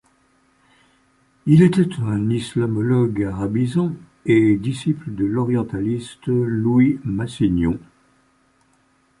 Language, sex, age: French, male, 70-79